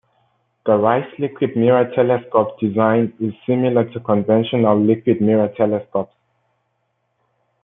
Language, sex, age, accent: English, male, 19-29, Southern African (South Africa, Zimbabwe, Namibia)